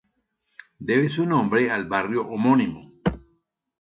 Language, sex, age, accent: Spanish, male, 60-69, Andino-Pacífico: Colombia, Perú, Ecuador, oeste de Bolivia y Venezuela andina